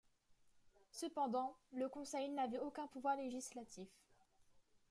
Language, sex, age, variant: French, female, under 19, Français de métropole